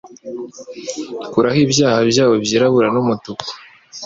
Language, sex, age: Kinyarwanda, female, 30-39